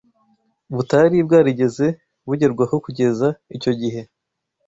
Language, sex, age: Kinyarwanda, male, 19-29